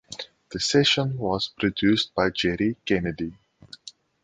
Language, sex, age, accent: English, male, 19-29, Southern African (South Africa, Zimbabwe, Namibia)